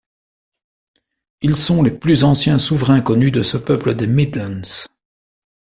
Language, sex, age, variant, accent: French, male, 50-59, Français d'Europe, Français de Belgique